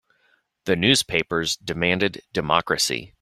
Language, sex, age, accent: English, male, 30-39, United States English